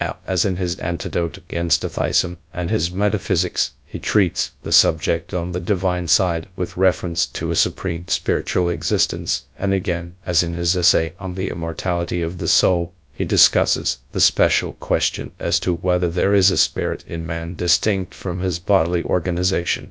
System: TTS, GradTTS